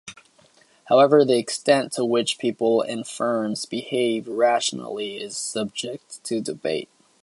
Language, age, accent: English, under 19, United States English